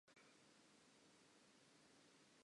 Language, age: English, 19-29